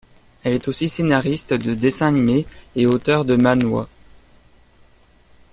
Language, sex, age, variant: French, male, under 19, Français de métropole